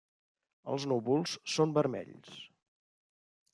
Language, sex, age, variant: Catalan, male, 50-59, Central